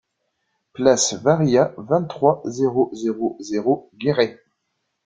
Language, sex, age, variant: French, male, 30-39, Français de métropole